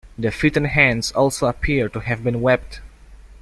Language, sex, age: English, male, 19-29